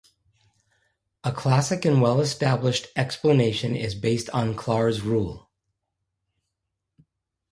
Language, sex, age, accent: English, male, 60-69, United States English